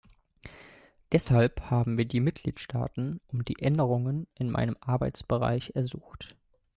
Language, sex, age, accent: German, male, 19-29, Deutschland Deutsch